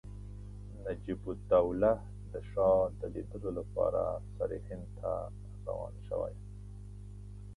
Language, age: Pashto, 40-49